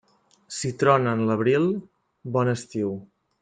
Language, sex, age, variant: Catalan, male, 30-39, Central